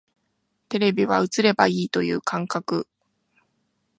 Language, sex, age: Japanese, female, 19-29